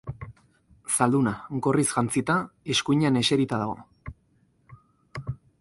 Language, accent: Basque, Erdialdekoa edo Nafarra (Gipuzkoa, Nafarroa)